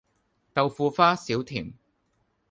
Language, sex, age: Cantonese, male, 19-29